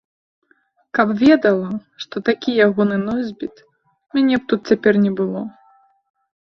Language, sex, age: Belarusian, female, 30-39